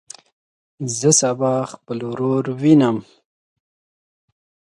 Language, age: Pashto, 19-29